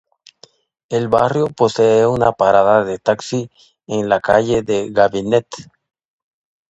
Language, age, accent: Spanish, 50-59, América central